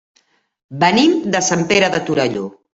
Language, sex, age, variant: Catalan, female, 50-59, Central